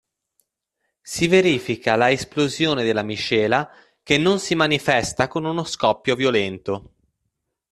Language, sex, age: Italian, male, 19-29